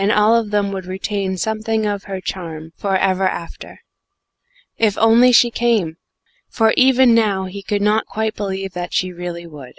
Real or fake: real